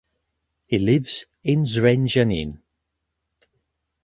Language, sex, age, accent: English, male, 40-49, England English